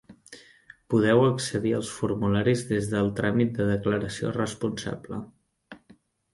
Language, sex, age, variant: Catalan, male, 19-29, Central